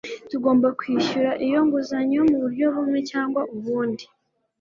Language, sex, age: Kinyarwanda, female, 19-29